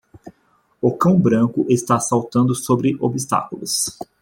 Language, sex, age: Portuguese, male, 19-29